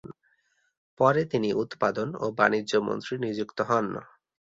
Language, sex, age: Bengali, male, 19-29